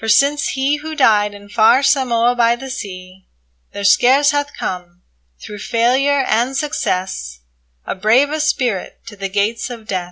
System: none